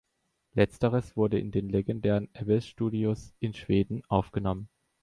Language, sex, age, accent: German, male, 19-29, Deutschland Deutsch